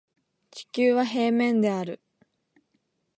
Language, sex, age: Japanese, female, 19-29